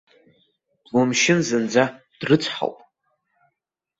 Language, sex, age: Abkhazian, male, under 19